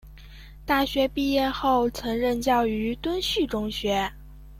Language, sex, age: Chinese, female, under 19